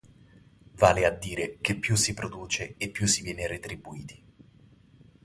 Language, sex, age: Italian, male, 19-29